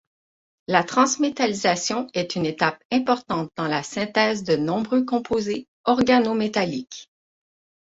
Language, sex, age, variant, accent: French, female, 30-39, Français d'Amérique du Nord, Français du Canada